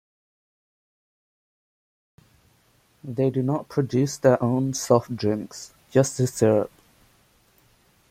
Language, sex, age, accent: English, male, under 19, England English